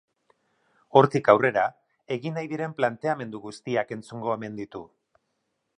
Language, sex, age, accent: Basque, male, 50-59, Erdialdekoa edo Nafarra (Gipuzkoa, Nafarroa)